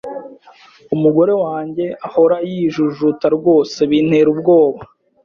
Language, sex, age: Kinyarwanda, female, 19-29